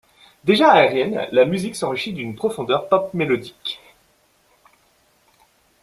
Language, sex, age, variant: French, male, 30-39, Français de métropole